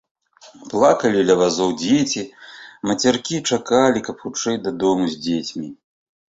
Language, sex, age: Belarusian, male, 40-49